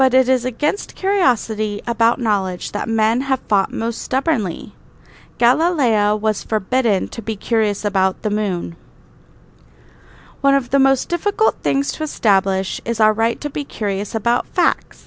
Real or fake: real